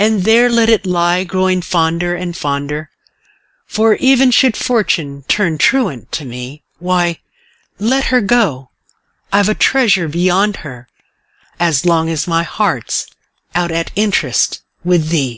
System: none